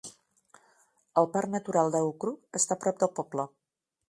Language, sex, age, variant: Catalan, female, 50-59, Nord-Occidental